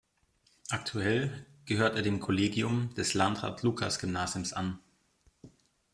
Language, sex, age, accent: German, male, 19-29, Deutschland Deutsch